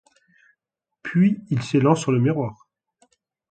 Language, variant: French, Français de métropole